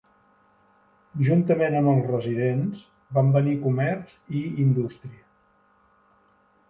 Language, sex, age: Catalan, male, 70-79